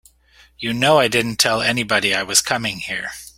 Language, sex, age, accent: English, male, 40-49, Canadian English